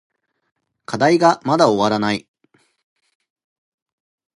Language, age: Japanese, 19-29